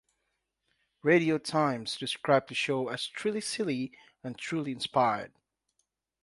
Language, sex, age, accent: English, male, 19-29, England English